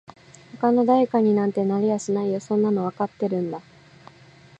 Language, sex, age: Japanese, female, 19-29